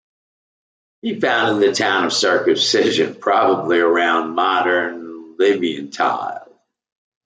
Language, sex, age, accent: English, male, 60-69, United States English